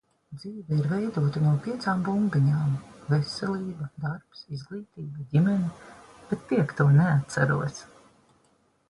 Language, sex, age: Latvian, female, 40-49